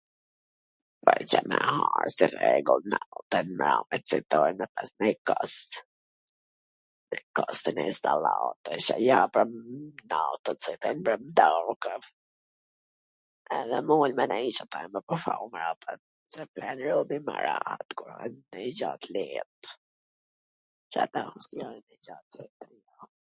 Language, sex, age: Gheg Albanian, female, 50-59